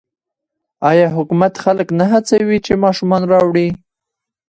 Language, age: Pashto, 19-29